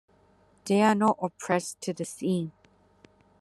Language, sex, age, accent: English, female, 19-29, Hong Kong English